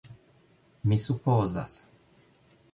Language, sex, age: Esperanto, male, 40-49